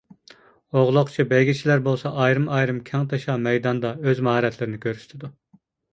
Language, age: Uyghur, 40-49